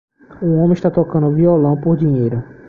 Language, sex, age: Portuguese, male, 30-39